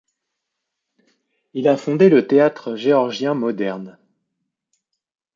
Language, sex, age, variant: French, male, 40-49, Français de métropole